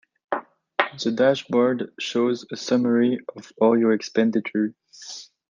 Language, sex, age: English, male, 19-29